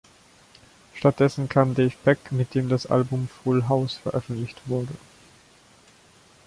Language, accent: German, Deutschland Deutsch